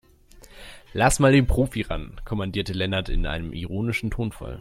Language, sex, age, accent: German, male, 19-29, Deutschland Deutsch